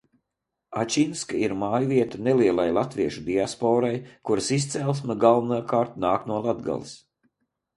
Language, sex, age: Latvian, male, 50-59